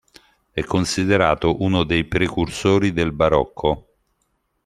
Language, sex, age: Italian, male, 50-59